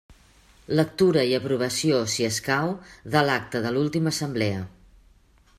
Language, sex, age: Catalan, female, 50-59